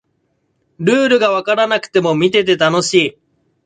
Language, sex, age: Japanese, male, 19-29